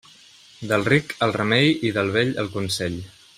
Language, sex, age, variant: Catalan, male, 30-39, Central